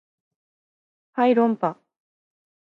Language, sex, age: Japanese, female, 30-39